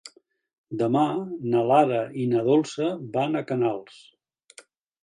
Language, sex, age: Catalan, male, 70-79